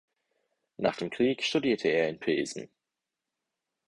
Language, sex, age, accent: German, male, 19-29, Deutschland Deutsch